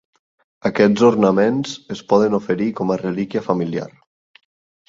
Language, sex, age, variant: Catalan, male, 19-29, Nord-Occidental